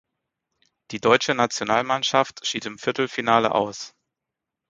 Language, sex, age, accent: German, male, 30-39, Deutschland Deutsch